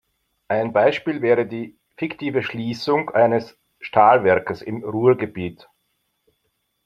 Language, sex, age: German, male, 50-59